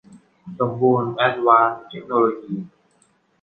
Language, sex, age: Thai, male, under 19